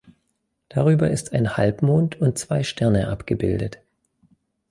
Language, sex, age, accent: German, male, 19-29, Deutschland Deutsch